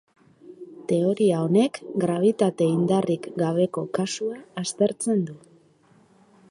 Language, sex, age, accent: Basque, female, 30-39, Mendebalekoa (Araba, Bizkaia, Gipuzkoako mendebaleko herri batzuk)